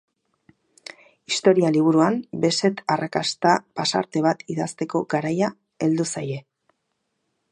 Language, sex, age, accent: Basque, female, 40-49, Erdialdekoa edo Nafarra (Gipuzkoa, Nafarroa)